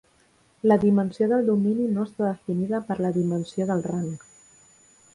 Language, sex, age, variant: Catalan, female, 19-29, Central